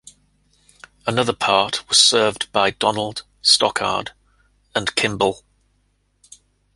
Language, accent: English, England English